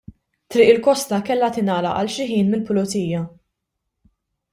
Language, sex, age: Maltese, female, 19-29